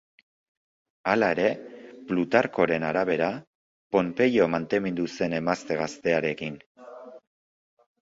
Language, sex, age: Basque, male, 19-29